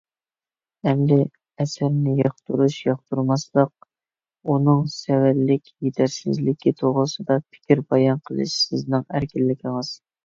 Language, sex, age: Uyghur, male, 19-29